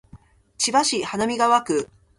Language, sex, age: Japanese, female, 40-49